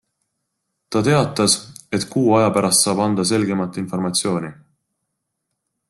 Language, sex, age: Estonian, male, 30-39